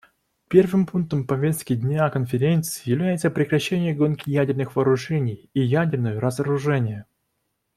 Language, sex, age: Russian, male, 19-29